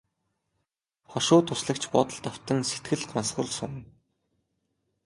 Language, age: Mongolian, 19-29